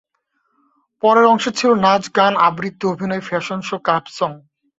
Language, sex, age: Bengali, male, 19-29